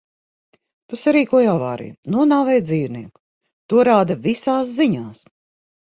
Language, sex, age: Latvian, female, 50-59